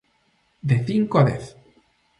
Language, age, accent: Galician, under 19, Normativo (estándar)